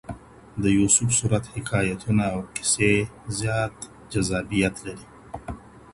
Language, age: Pashto, 40-49